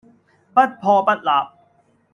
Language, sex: Cantonese, male